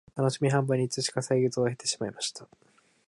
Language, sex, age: Japanese, male, 19-29